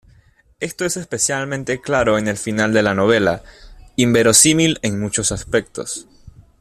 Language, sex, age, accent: Spanish, male, 19-29, Caribe: Cuba, Venezuela, Puerto Rico, República Dominicana, Panamá, Colombia caribeña, México caribeño, Costa del golfo de México